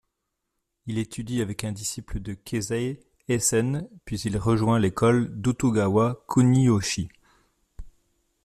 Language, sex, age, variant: French, male, 40-49, Français de métropole